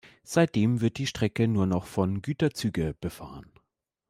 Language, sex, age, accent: German, male, 30-39, Deutschland Deutsch